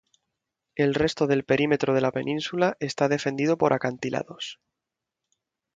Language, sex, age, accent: Spanish, male, 19-29, España: Centro-Sur peninsular (Madrid, Toledo, Castilla-La Mancha)